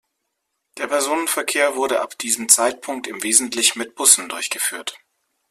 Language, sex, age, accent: German, male, 30-39, Deutschland Deutsch